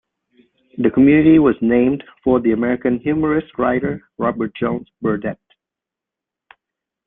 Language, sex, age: English, male, 50-59